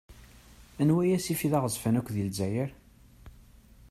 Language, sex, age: Kabyle, male, 30-39